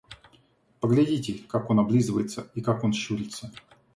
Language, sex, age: Russian, male, 40-49